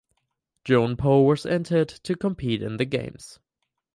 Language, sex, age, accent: English, male, 19-29, United States English